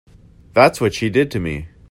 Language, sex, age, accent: English, male, 40-49, United States English